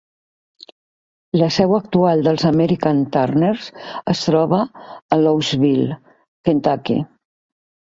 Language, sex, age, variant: Catalan, female, 70-79, Central